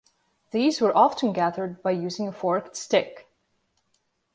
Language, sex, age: English, female, 19-29